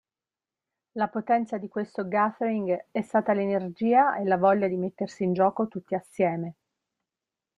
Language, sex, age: Italian, female, 40-49